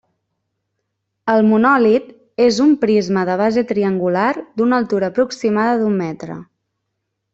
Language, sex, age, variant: Catalan, female, 19-29, Central